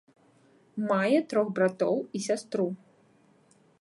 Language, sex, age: Belarusian, female, 30-39